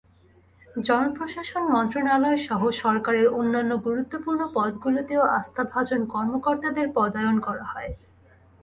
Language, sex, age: Bengali, female, 19-29